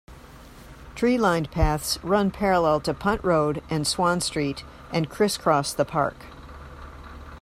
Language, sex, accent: English, female, United States English